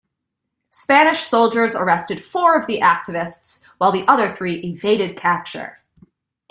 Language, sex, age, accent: English, female, 19-29, United States English